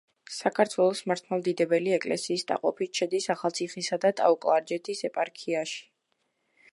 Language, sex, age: Georgian, female, under 19